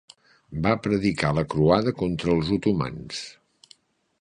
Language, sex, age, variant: Catalan, male, 60-69, Central